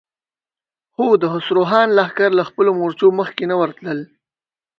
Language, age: Pashto, under 19